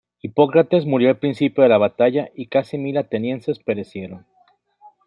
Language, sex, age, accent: Spanish, male, 40-49, México